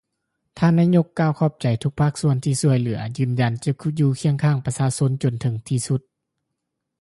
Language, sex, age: Lao, male, 30-39